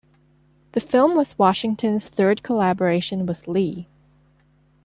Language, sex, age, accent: English, female, 19-29, Hong Kong English